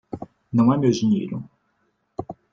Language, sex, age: Portuguese, male, 19-29